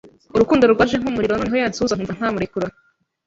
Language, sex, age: Kinyarwanda, female, 19-29